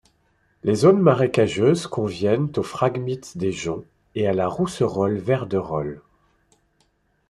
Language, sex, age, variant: French, male, 40-49, Français de métropole